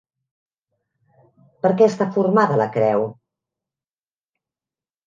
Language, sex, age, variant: Catalan, female, 50-59, Central